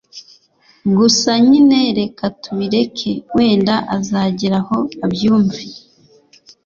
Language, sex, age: Kinyarwanda, female, 19-29